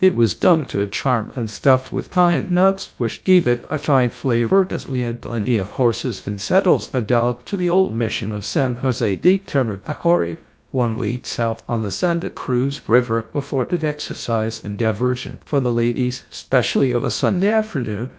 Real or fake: fake